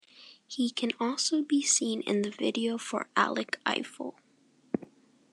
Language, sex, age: English, female, under 19